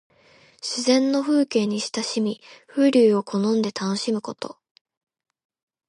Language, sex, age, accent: Japanese, female, 19-29, 標準語